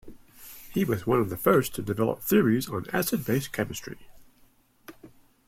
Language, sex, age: English, male, 50-59